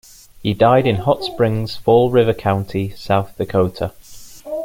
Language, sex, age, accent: English, male, 19-29, England English